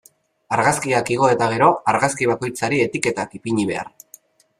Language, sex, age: Basque, male, 19-29